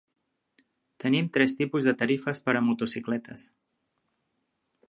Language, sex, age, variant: Catalan, male, 30-39, Nord-Occidental